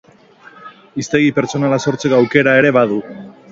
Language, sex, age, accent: Basque, male, 30-39, Erdialdekoa edo Nafarra (Gipuzkoa, Nafarroa)